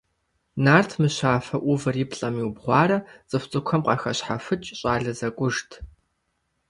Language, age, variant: Kabardian, 19-29, Адыгэбзэ (Къэбэрдей, Кирил, Урысей)